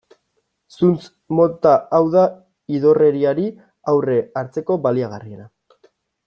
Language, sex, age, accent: Basque, male, 19-29, Erdialdekoa edo Nafarra (Gipuzkoa, Nafarroa)